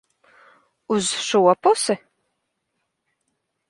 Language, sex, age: Latvian, female, 19-29